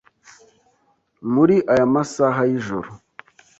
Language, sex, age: Kinyarwanda, male, 19-29